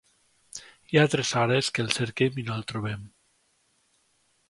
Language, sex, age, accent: Catalan, male, 30-39, valencià